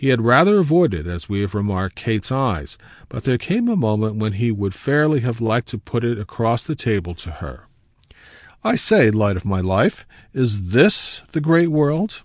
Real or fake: real